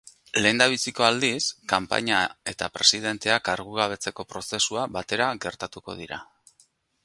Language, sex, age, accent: Basque, male, 40-49, Erdialdekoa edo Nafarra (Gipuzkoa, Nafarroa)